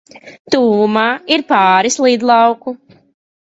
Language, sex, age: Latvian, female, 19-29